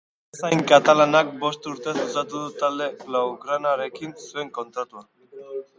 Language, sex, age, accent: Basque, male, 19-29, Erdialdekoa edo Nafarra (Gipuzkoa, Nafarroa)